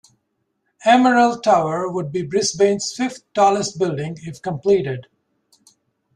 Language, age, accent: English, 50-59, United States English